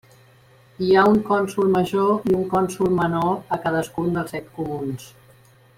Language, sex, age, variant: Catalan, female, 50-59, Central